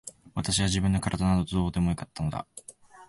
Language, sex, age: Japanese, male, 19-29